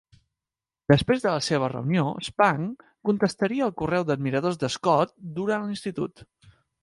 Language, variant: Catalan, Central